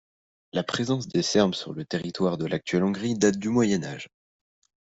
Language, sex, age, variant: French, male, under 19, Français de métropole